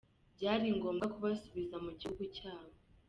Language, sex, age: Kinyarwanda, female, under 19